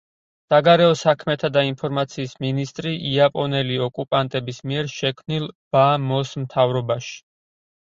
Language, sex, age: Georgian, male, 30-39